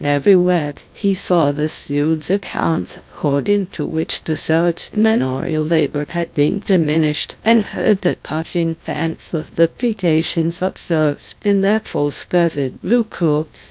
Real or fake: fake